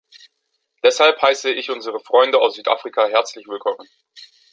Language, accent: German, Deutschland Deutsch